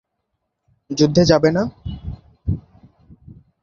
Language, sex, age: Bengali, male, under 19